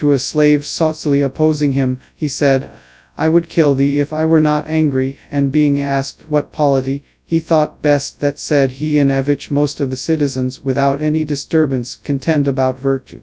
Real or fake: fake